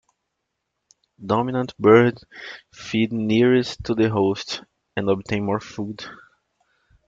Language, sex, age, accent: English, male, 19-29, United States English